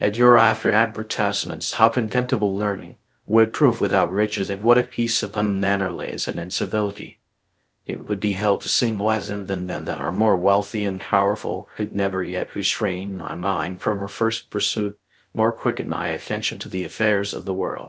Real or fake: fake